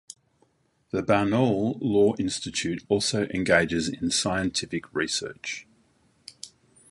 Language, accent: English, Australian English